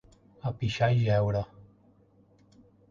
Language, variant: Catalan, Central